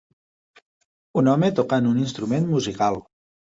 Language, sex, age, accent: Catalan, male, 50-59, valencià